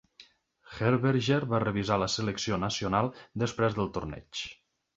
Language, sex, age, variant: Catalan, male, 19-29, Nord-Occidental